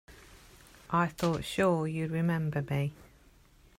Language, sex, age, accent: English, male, 40-49, England English